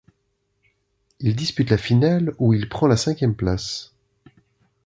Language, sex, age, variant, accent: French, male, 40-49, Français d'Europe, Français de Suisse